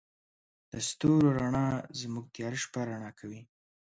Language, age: Pashto, under 19